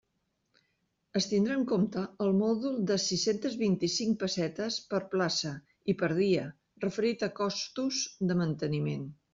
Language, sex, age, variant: Catalan, female, 50-59, Central